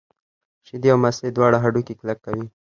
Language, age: Pashto, under 19